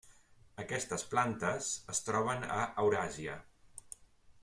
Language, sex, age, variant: Catalan, male, 40-49, Central